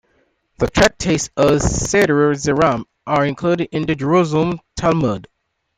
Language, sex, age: English, male, 19-29